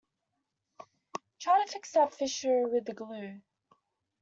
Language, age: English, under 19